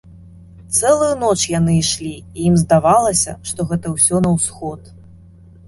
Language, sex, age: Belarusian, female, 30-39